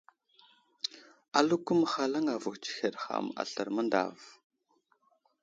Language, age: Wuzlam, 19-29